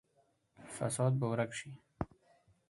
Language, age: Pashto, 19-29